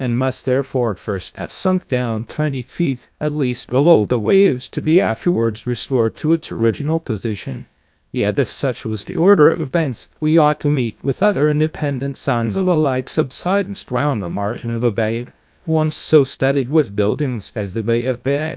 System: TTS, GlowTTS